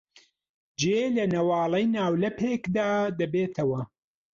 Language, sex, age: Central Kurdish, male, 40-49